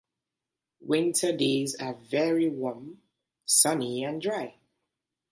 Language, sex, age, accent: English, female, 30-39, England English